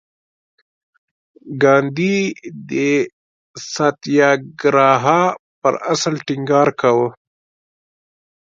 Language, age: Pashto, 19-29